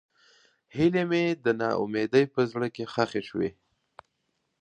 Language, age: Pashto, 19-29